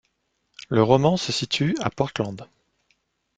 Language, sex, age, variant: French, male, 40-49, Français de métropole